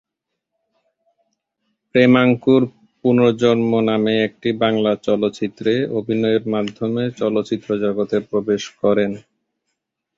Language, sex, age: Bengali, male, 19-29